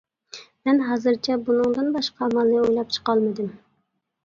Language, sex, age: Uyghur, female, 19-29